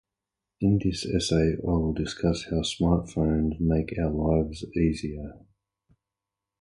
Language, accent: English, Australian English